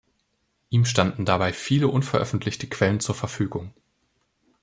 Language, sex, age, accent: German, male, 19-29, Deutschland Deutsch